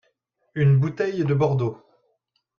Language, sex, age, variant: French, male, 40-49, Français de métropole